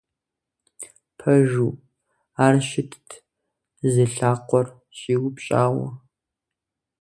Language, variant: Kabardian, Адыгэбзэ (Къэбэрдей, Кирил, псоми зэдай)